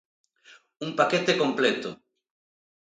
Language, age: Galician, 40-49